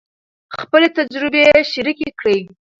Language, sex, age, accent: Pashto, female, under 19, کندهاری لهجه